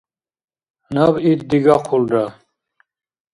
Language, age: Dargwa, 50-59